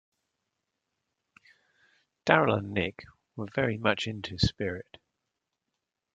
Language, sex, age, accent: English, male, 40-49, England English